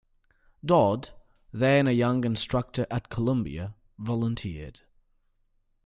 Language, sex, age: English, male, 30-39